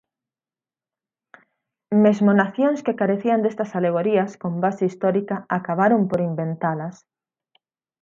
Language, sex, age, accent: Galician, female, 19-29, Atlántico (seseo e gheada); Normativo (estándar)